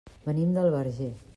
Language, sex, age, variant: Catalan, female, 50-59, Central